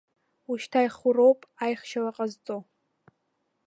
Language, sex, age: Abkhazian, female, under 19